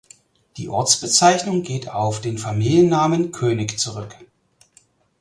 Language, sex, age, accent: German, male, 30-39, Deutschland Deutsch